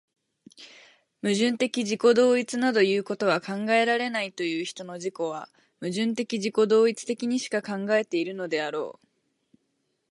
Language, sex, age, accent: Japanese, female, 19-29, 標準語